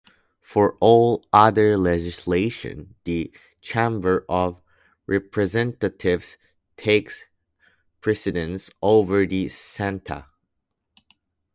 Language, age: English, 19-29